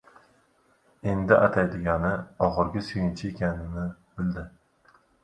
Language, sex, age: Uzbek, male, 30-39